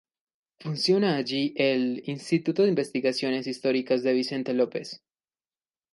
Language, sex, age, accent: Spanish, male, 19-29, Andino-Pacífico: Colombia, Perú, Ecuador, oeste de Bolivia y Venezuela andina